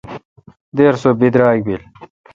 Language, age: Kalkoti, 19-29